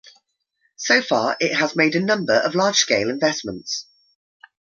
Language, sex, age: English, female, 30-39